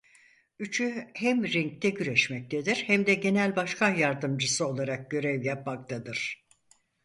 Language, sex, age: Turkish, female, 80-89